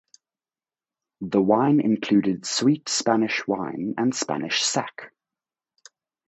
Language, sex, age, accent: English, male, 30-39, United States English